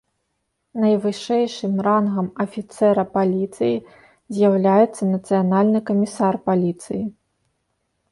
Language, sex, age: Belarusian, female, 30-39